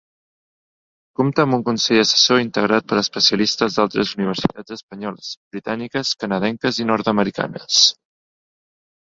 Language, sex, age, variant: Catalan, male, 19-29, Central